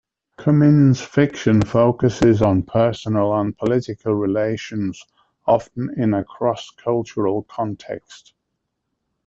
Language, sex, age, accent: English, male, 70-79, England English